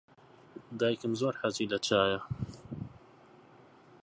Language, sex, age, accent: Central Kurdish, male, 19-29, سۆرانی